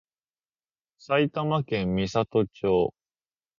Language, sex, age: Japanese, male, under 19